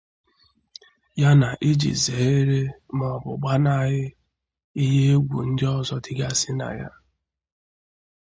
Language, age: Igbo, 30-39